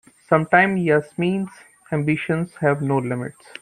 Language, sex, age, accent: English, male, 30-39, India and South Asia (India, Pakistan, Sri Lanka)